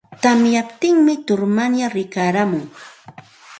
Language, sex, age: Santa Ana de Tusi Pasco Quechua, female, 40-49